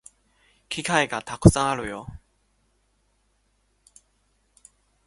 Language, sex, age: Japanese, male, 19-29